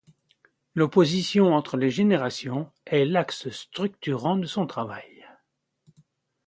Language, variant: French, Français de métropole